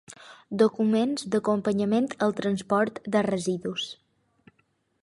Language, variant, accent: Catalan, Balear, mallorquí